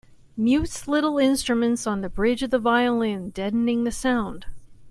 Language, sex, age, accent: English, female, 50-59, United States English